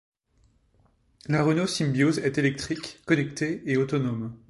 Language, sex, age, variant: French, male, 19-29, Français de métropole